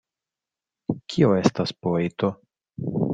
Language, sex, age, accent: Esperanto, male, 30-39, Internacia